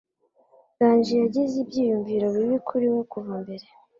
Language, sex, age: Kinyarwanda, female, 19-29